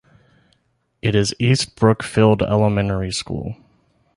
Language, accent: English, United States English